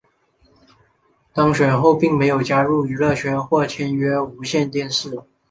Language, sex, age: Chinese, male, under 19